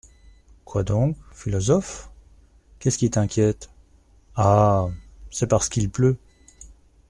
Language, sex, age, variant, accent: French, male, 40-49, Français d'Europe, Français de Belgique